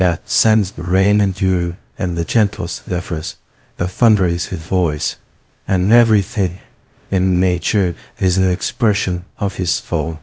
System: TTS, VITS